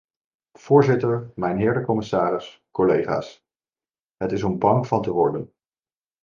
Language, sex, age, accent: Dutch, male, 19-29, Nederlands Nederlands